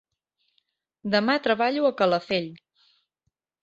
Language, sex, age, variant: Catalan, male, 30-39, Central